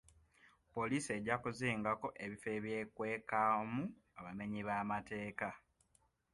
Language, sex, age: Ganda, male, 19-29